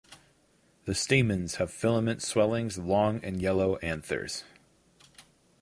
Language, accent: English, United States English